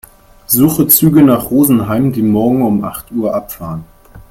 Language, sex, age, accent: German, male, 30-39, Deutschland Deutsch